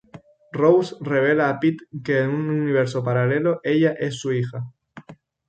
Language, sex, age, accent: Spanish, male, 19-29, España: Islas Canarias